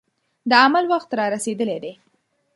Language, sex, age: Pashto, female, 19-29